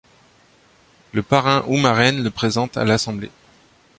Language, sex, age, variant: French, male, 30-39, Français de métropole